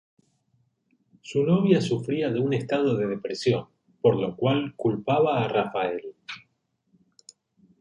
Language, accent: Spanish, Rioplatense: Argentina, Uruguay, este de Bolivia, Paraguay